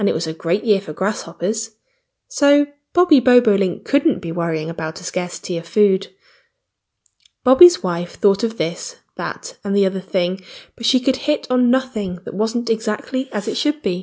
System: none